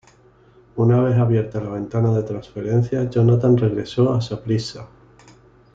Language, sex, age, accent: Spanish, male, 30-39, España: Sur peninsular (Andalucia, Extremadura, Murcia)